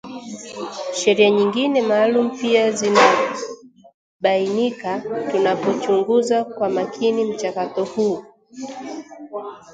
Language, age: Swahili, 19-29